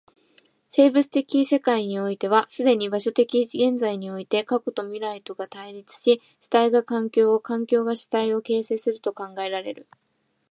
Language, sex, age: Japanese, female, 19-29